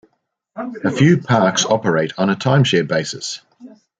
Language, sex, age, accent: English, male, 50-59, Australian English